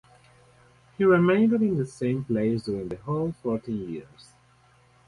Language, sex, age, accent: English, male, 19-29, United States English